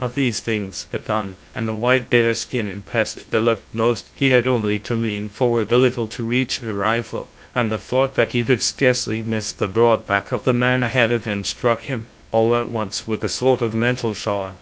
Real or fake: fake